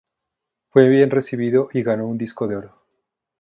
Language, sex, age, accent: Spanish, male, 40-49, México